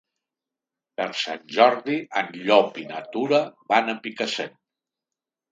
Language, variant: Catalan, Nord-Occidental